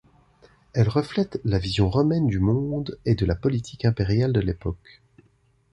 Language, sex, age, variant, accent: French, male, 40-49, Français d'Europe, Français de Suisse